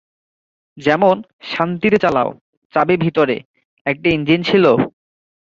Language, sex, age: Bengali, male, 19-29